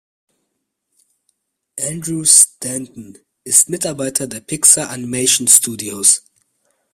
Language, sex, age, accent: German, male, under 19, Deutschland Deutsch